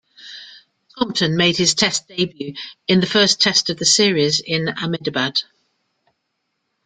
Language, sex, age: English, female, 50-59